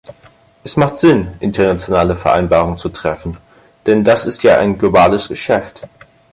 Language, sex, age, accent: German, male, under 19, Deutschland Deutsch